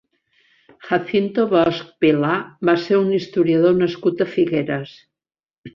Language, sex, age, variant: Catalan, female, 60-69, Central